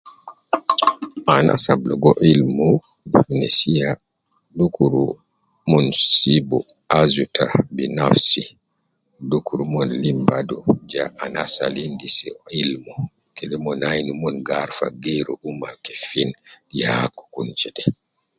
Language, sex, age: Nubi, male, 50-59